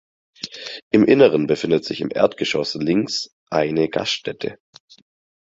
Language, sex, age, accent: German, male, 19-29, Deutschland Deutsch